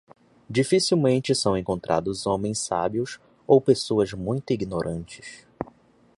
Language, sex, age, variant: Portuguese, male, 19-29, Portuguese (Brasil)